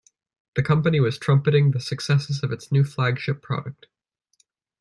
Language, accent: English, United States English